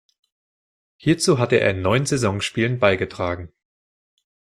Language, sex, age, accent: German, male, 30-39, Deutschland Deutsch